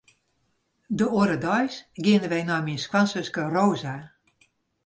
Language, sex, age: Western Frisian, female, 60-69